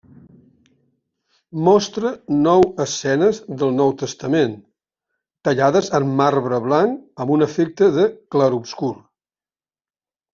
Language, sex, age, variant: Catalan, male, 70-79, Central